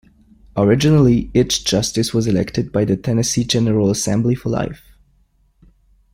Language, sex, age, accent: English, male, 19-29, United States English